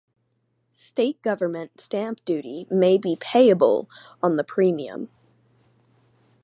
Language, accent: English, United States English